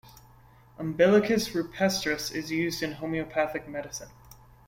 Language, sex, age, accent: English, male, 19-29, United States English